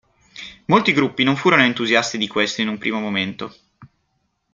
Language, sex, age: Italian, male, 19-29